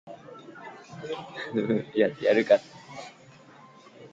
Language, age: English, 19-29